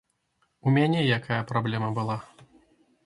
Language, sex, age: Belarusian, male, 30-39